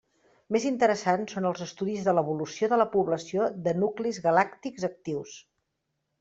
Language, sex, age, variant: Catalan, female, 50-59, Central